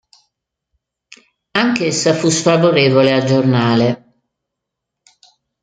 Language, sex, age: Italian, female, 60-69